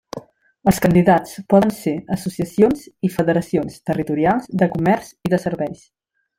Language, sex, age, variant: Catalan, female, 19-29, Nord-Occidental